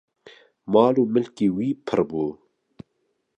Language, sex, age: Kurdish, male, 30-39